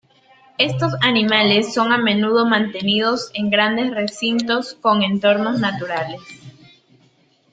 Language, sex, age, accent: Spanish, female, 19-29, Andino-Pacífico: Colombia, Perú, Ecuador, oeste de Bolivia y Venezuela andina